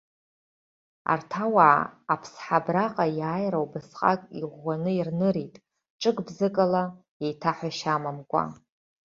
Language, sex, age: Abkhazian, female, 40-49